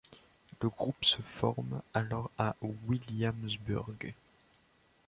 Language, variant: French, Français de métropole